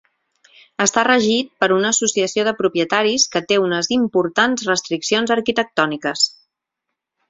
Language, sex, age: Catalan, female, 40-49